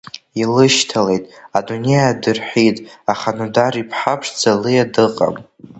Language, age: Abkhazian, under 19